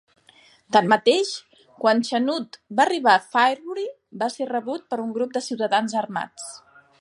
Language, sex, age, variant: Catalan, female, 40-49, Central